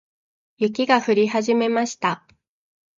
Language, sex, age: Japanese, female, 19-29